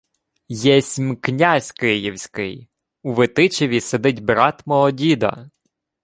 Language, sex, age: Ukrainian, male, 19-29